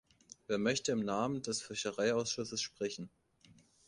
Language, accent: German, Deutschland Deutsch